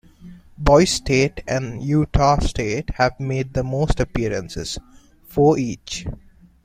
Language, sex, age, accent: English, male, 19-29, England English